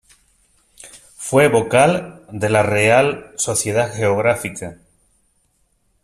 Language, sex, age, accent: Spanish, male, 50-59, España: Sur peninsular (Andalucia, Extremadura, Murcia)